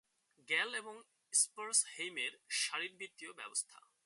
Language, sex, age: Bengali, male, 19-29